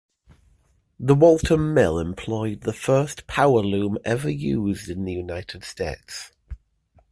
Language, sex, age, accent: English, male, 30-39, England English